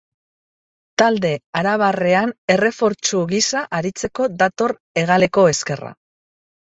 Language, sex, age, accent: Basque, female, 50-59, Mendebalekoa (Araba, Bizkaia, Gipuzkoako mendebaleko herri batzuk)